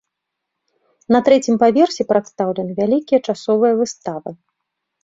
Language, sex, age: Belarusian, female, 40-49